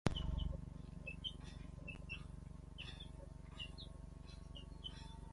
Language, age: Chiquián Ancash Quechua, 40-49